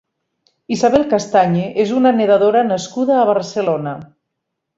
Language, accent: Catalan, Ebrenc